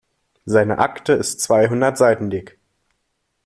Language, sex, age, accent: German, male, under 19, Deutschland Deutsch